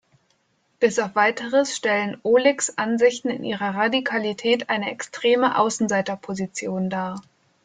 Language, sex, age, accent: German, female, 19-29, Deutschland Deutsch